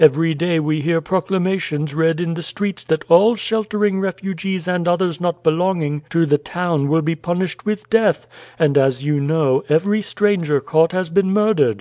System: none